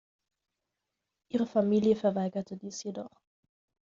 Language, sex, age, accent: German, female, 19-29, Deutschland Deutsch